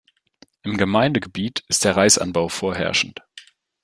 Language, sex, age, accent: German, male, 19-29, Deutschland Deutsch